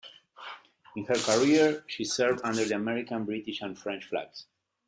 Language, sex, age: English, male, 30-39